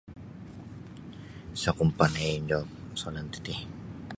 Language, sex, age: Sabah Bisaya, male, 19-29